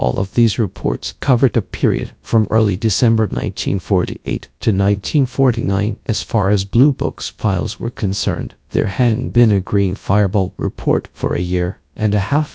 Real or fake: fake